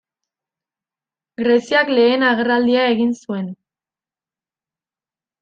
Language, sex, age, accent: Basque, female, under 19, Erdialdekoa edo Nafarra (Gipuzkoa, Nafarroa)